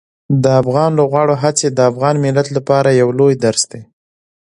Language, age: Pashto, 19-29